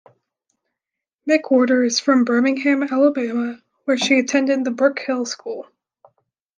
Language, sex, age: English, female, under 19